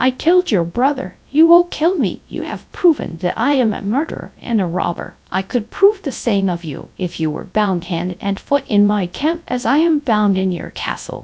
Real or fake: fake